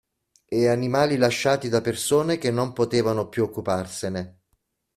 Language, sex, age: Italian, male, 50-59